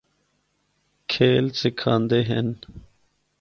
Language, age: Northern Hindko, 30-39